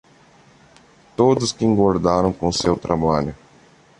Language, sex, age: Portuguese, male, 30-39